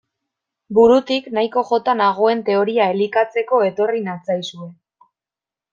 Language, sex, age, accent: Basque, female, 19-29, Mendebalekoa (Araba, Bizkaia, Gipuzkoako mendebaleko herri batzuk)